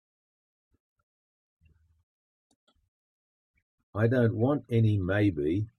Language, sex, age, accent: English, male, 60-69, Australian English